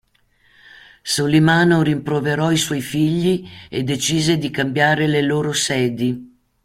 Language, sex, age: Italian, female, 60-69